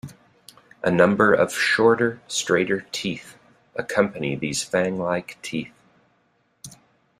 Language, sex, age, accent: English, male, 50-59, United States English